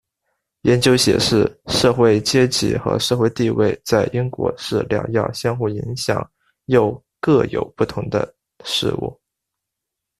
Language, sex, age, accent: Chinese, male, under 19, 出生地：广东省